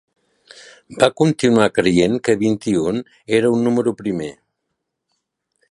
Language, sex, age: Catalan, male, 60-69